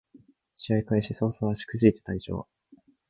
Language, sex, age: Japanese, male, 19-29